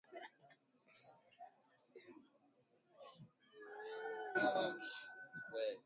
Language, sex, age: Swahili, male, 19-29